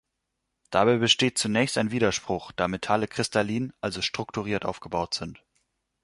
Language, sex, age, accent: German, male, 19-29, Deutschland Deutsch